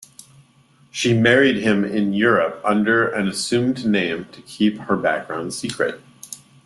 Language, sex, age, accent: English, male, 30-39, United States English